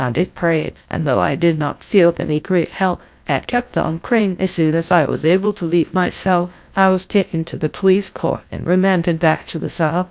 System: TTS, GlowTTS